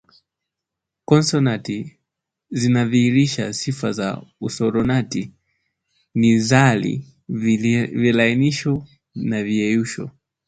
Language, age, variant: Swahili, 19-29, Kiswahili cha Bara ya Tanzania